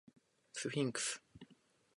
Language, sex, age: Japanese, male, 19-29